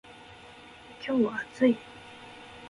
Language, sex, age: Japanese, female, 19-29